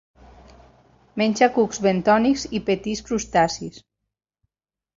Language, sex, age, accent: Catalan, female, 40-49, valencià